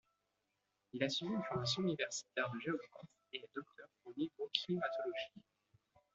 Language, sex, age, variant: French, male, 30-39, Français de métropole